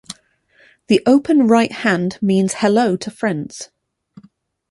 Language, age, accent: English, 30-39, England English